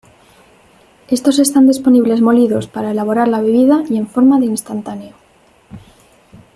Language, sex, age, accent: Spanish, female, 19-29, España: Centro-Sur peninsular (Madrid, Toledo, Castilla-La Mancha)